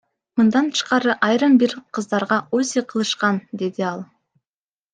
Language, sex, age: Kyrgyz, female, 19-29